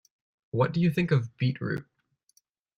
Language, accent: English, United States English